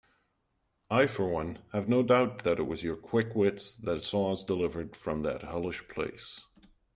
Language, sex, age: English, male, 19-29